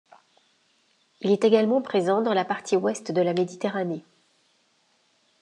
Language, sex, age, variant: French, female, 50-59, Français de métropole